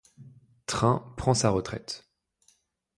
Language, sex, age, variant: French, male, 19-29, Français de métropole